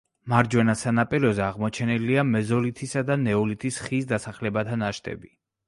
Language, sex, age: Georgian, male, 40-49